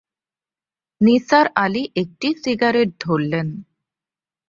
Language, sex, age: Bengali, female, 19-29